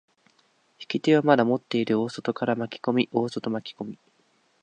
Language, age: Japanese, 19-29